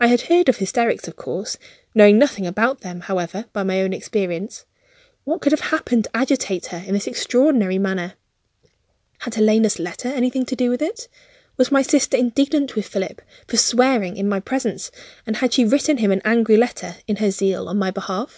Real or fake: real